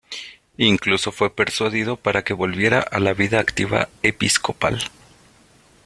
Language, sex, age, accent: Spanish, male, 19-29, México